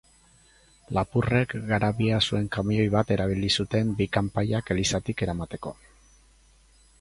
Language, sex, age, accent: Basque, male, 50-59, Erdialdekoa edo Nafarra (Gipuzkoa, Nafarroa)